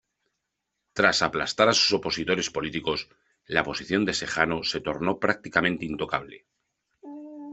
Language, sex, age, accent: Spanish, male, 40-49, España: Centro-Sur peninsular (Madrid, Toledo, Castilla-La Mancha)